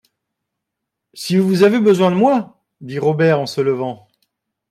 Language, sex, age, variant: French, male, 50-59, Français de métropole